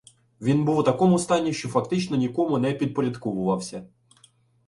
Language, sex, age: Ukrainian, male, 19-29